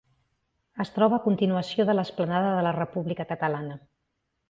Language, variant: Catalan, Central